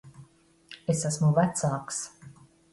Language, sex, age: Latvian, female, 50-59